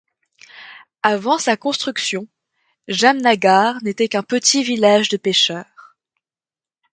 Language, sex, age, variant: French, female, under 19, Français de métropole